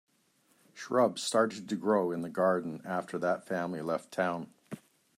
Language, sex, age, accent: English, male, 60-69, Canadian English